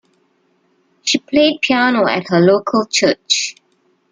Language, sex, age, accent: English, female, 30-39, Malaysian English